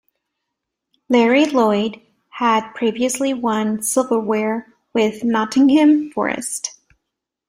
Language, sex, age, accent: English, female, 19-29, United States English